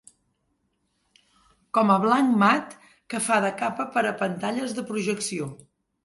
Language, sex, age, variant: Catalan, female, 50-59, Central